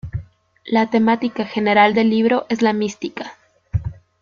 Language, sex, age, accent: Spanish, female, 19-29, Andino-Pacífico: Colombia, Perú, Ecuador, oeste de Bolivia y Venezuela andina